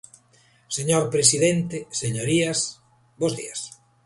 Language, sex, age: Galician, male, 50-59